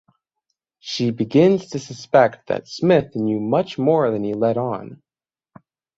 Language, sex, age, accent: English, male, under 19, United States English